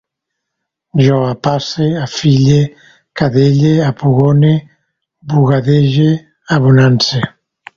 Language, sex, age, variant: Catalan, male, 50-59, Central